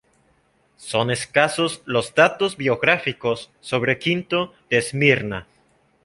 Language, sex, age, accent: Spanish, male, 19-29, México